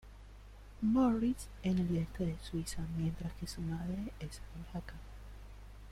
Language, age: Spanish, 19-29